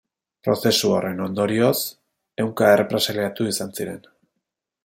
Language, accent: Basque, Mendebalekoa (Araba, Bizkaia, Gipuzkoako mendebaleko herri batzuk)